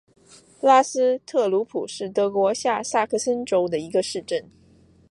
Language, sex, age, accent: Chinese, female, 30-39, 出生地：广东省